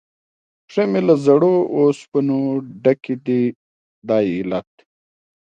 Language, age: Pashto, 30-39